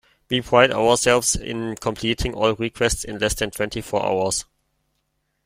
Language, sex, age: English, male, 19-29